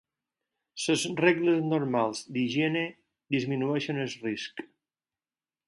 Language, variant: Catalan, Balear